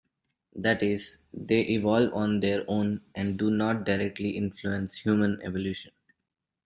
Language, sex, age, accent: English, male, 19-29, India and South Asia (India, Pakistan, Sri Lanka)